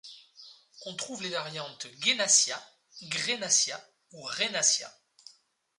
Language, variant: French, Français de métropole